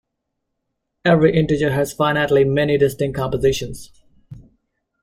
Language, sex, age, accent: English, male, 19-29, United States English